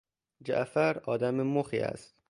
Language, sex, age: Persian, male, under 19